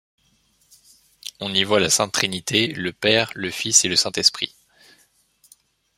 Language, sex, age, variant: French, male, 30-39, Français de métropole